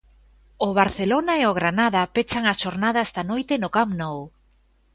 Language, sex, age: Galician, female, 40-49